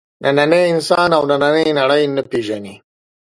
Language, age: Pashto, 40-49